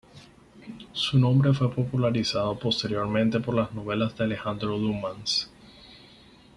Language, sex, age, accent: Spanish, male, 19-29, Caribe: Cuba, Venezuela, Puerto Rico, República Dominicana, Panamá, Colombia caribeña, México caribeño, Costa del golfo de México